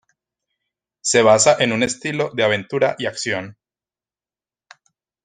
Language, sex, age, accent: Spanish, male, 40-49, Andino-Pacífico: Colombia, Perú, Ecuador, oeste de Bolivia y Venezuela andina